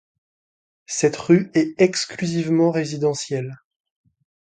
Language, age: French, 19-29